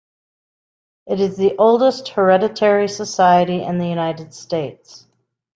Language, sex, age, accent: English, female, 50-59, United States English